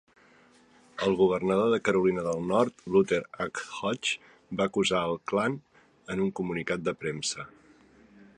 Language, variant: Catalan, Central